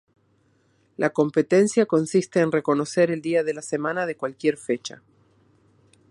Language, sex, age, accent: Spanish, female, 50-59, Rioplatense: Argentina, Uruguay, este de Bolivia, Paraguay